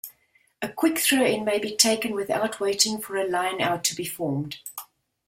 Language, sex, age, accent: English, female, 60-69, Southern African (South Africa, Zimbabwe, Namibia)